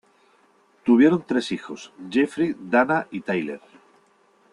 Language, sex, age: Spanish, male, 50-59